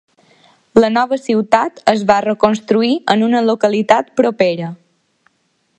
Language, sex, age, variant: Catalan, female, under 19, Balear